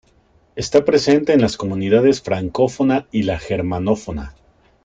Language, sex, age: Spanish, male, 30-39